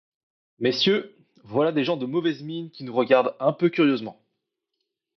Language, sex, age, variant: French, male, 19-29, Français de métropole